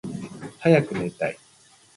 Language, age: Japanese, 30-39